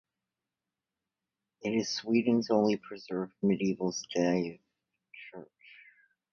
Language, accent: English, United States English